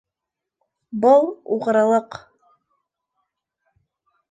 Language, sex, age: Bashkir, female, 19-29